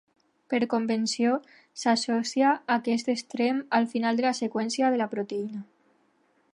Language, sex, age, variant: Catalan, female, under 19, Alacantí